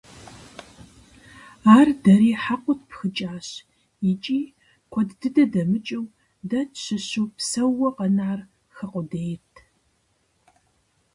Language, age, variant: Kabardian, 40-49, Адыгэбзэ (Къэбэрдей, Кирил, Урысей)